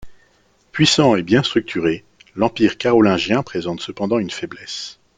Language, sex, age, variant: French, male, 30-39, Français de métropole